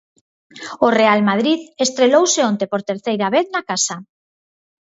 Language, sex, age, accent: Galician, female, 50-59, Normativo (estándar)